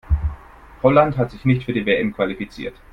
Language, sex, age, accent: German, male, 19-29, Deutschland Deutsch